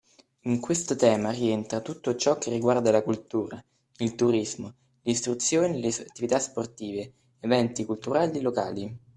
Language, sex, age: Italian, male, 19-29